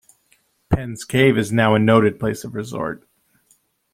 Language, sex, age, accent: English, male, 30-39, United States English